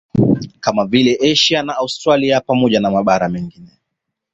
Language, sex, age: Swahili, male, 19-29